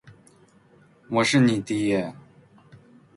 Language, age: Chinese, 30-39